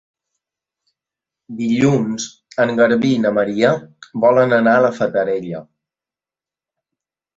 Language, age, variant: Catalan, 19-29, Balear